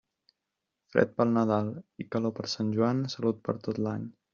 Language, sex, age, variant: Catalan, male, 19-29, Central